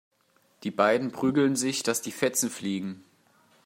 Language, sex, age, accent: German, male, 30-39, Deutschland Deutsch